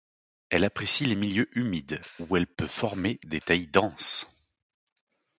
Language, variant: French, Français de métropole